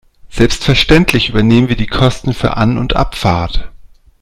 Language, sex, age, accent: German, male, 40-49, Deutschland Deutsch